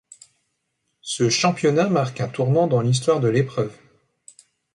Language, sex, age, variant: French, male, 19-29, Français de métropole